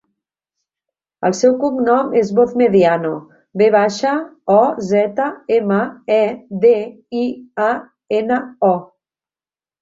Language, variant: Catalan, Central